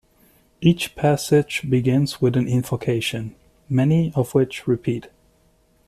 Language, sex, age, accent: English, male, 30-39, United States English